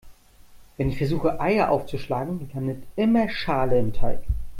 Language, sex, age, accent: German, male, 30-39, Deutschland Deutsch